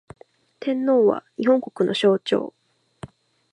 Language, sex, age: Japanese, female, 19-29